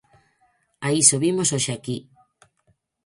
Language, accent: Galician, Normativo (estándar)